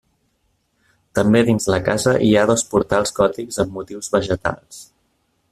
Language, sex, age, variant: Catalan, male, 30-39, Central